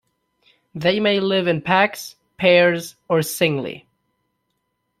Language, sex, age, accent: English, male, 19-29, United States English